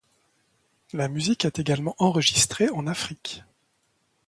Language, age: French, 40-49